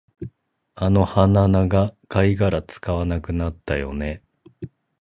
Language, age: Japanese, 30-39